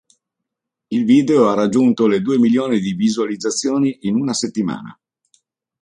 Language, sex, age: Italian, male, 60-69